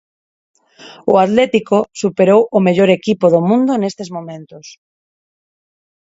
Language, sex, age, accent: Galician, female, 40-49, Neofalante